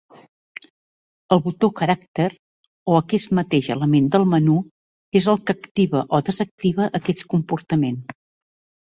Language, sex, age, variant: Catalan, female, 60-69, Central